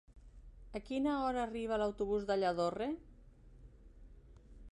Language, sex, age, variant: Catalan, female, 50-59, Central